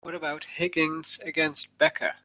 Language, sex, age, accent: English, male, 19-29, United States English